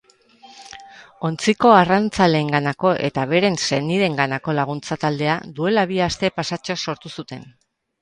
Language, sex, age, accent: Basque, female, 50-59, Erdialdekoa edo Nafarra (Gipuzkoa, Nafarroa)